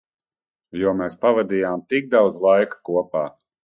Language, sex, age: Latvian, male, 40-49